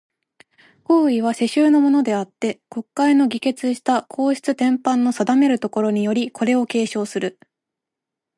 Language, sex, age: Japanese, female, 19-29